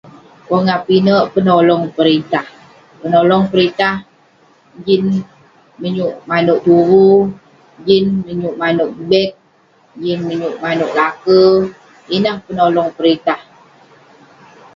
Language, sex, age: Western Penan, female, 30-39